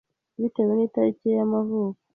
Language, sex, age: Kinyarwanda, female, 30-39